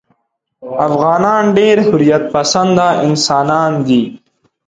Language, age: Pashto, 19-29